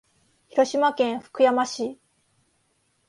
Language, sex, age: Japanese, female, 19-29